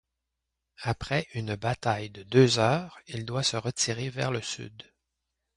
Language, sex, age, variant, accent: French, male, 50-59, Français d'Amérique du Nord, Français du Canada